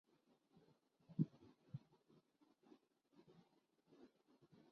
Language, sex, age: Urdu, female, 19-29